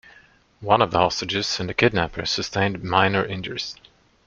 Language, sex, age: English, male, 30-39